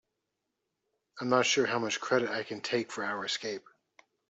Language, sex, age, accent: English, male, 40-49, Canadian English